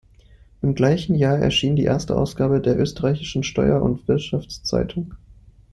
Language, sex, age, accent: German, male, 19-29, Deutschland Deutsch